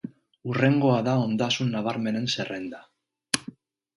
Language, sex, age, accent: Basque, male, 30-39, Mendebalekoa (Araba, Bizkaia, Gipuzkoako mendebaleko herri batzuk)